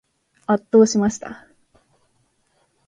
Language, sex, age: Japanese, female, 19-29